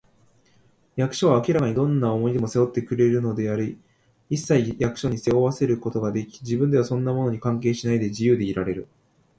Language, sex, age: Japanese, male, 19-29